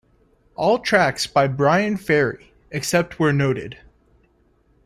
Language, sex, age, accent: English, male, under 19, United States English